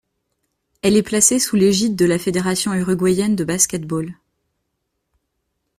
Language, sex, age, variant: French, male, 30-39, Français de métropole